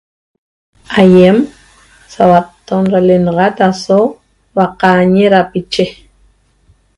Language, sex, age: Toba, female, 40-49